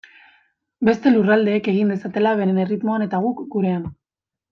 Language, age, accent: Basque, 19-29, Mendebalekoa (Araba, Bizkaia, Gipuzkoako mendebaleko herri batzuk)